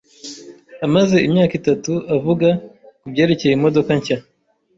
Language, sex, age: Kinyarwanda, male, 30-39